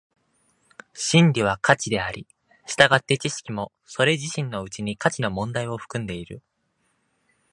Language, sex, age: Japanese, male, 19-29